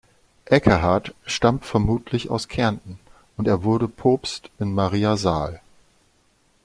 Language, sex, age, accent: German, male, 40-49, Deutschland Deutsch